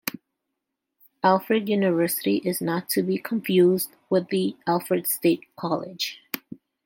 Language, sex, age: English, female, 19-29